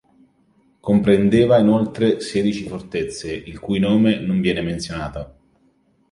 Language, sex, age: Italian, male, 30-39